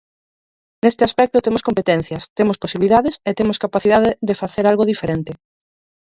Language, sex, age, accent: Galician, female, 30-39, Central (gheada)